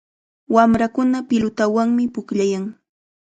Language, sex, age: Chiquián Ancash Quechua, female, 19-29